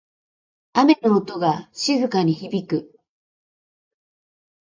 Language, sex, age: Japanese, female, 50-59